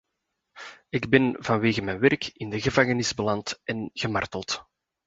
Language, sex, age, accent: Dutch, male, 30-39, Belgisch Nederlands